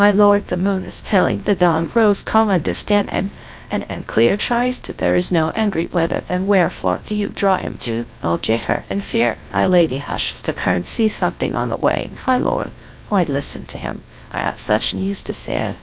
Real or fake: fake